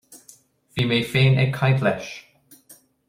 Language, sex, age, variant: Irish, male, 19-29, Gaeilge na Mumhan